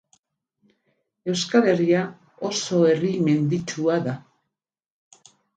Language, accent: Basque, Mendebalekoa (Araba, Bizkaia, Gipuzkoako mendebaleko herri batzuk)